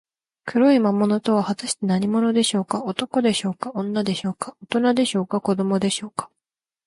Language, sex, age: Japanese, female, 19-29